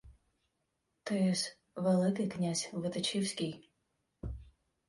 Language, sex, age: Ukrainian, female, 30-39